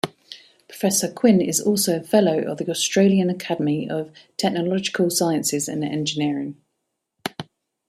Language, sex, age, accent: English, female, 40-49, England English